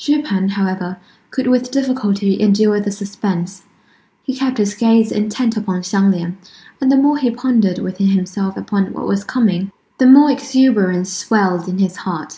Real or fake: real